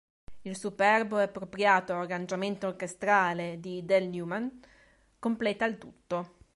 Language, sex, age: Italian, female, 30-39